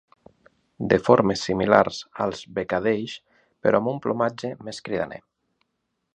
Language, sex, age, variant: Catalan, male, 40-49, Nord-Occidental